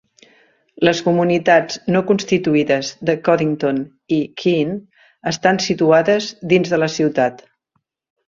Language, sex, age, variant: Catalan, female, 60-69, Central